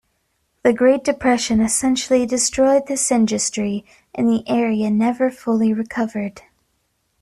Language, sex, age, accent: English, female, 19-29, United States English